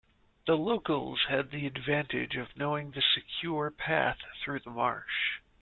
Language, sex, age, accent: English, male, 30-39, United States English